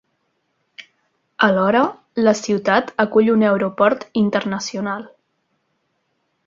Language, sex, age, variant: Catalan, female, 19-29, Central